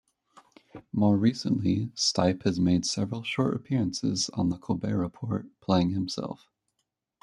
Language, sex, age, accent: English, male, 19-29, United States English